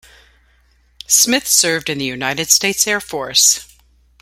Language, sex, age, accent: English, female, 50-59, United States English